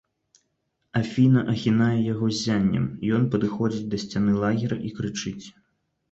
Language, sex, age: Belarusian, male, 19-29